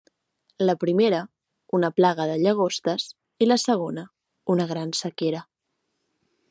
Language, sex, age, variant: Catalan, female, 19-29, Central